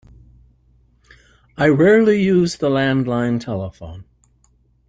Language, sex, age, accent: English, male, 60-69, United States English